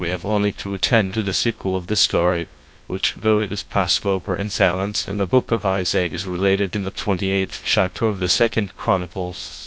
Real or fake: fake